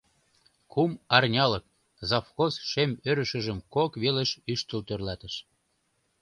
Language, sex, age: Mari, male, 30-39